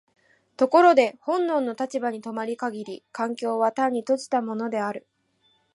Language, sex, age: Japanese, female, 19-29